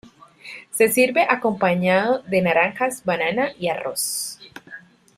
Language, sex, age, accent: Spanish, female, 30-39, Caribe: Cuba, Venezuela, Puerto Rico, República Dominicana, Panamá, Colombia caribeña, México caribeño, Costa del golfo de México